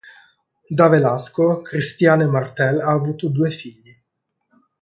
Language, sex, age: Italian, male, 40-49